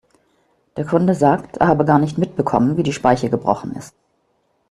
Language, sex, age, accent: German, female, 50-59, Deutschland Deutsch